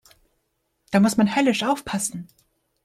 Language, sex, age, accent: German, female, under 19, Deutschland Deutsch